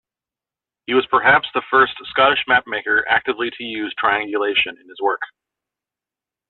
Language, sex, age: English, male, 40-49